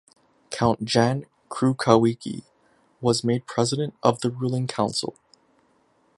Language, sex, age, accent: English, male, 19-29, Canadian English